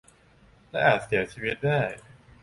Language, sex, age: Thai, male, under 19